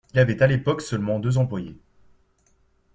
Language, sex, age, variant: French, male, 19-29, Français de métropole